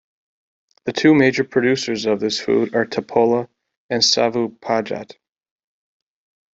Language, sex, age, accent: English, male, 40-49, United States English